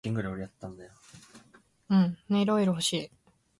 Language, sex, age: Japanese, male, 19-29